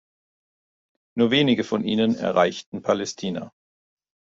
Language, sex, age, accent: German, male, 40-49, Deutschland Deutsch